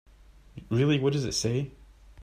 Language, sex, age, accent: English, male, 19-29, Scottish English